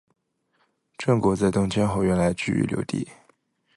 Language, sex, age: Chinese, male, 19-29